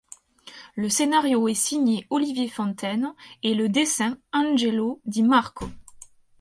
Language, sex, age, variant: French, female, 30-39, Français de métropole